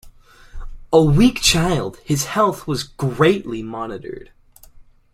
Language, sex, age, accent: English, male, under 19, United States English